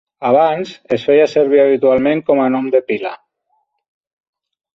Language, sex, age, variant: Catalan, male, 50-59, Central